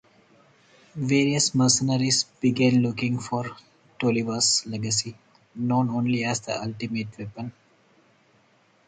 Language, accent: English, India and South Asia (India, Pakistan, Sri Lanka); Singaporean English